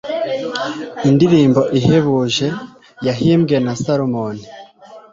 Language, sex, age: Kinyarwanda, male, 19-29